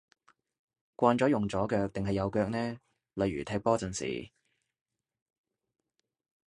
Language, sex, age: Cantonese, male, 19-29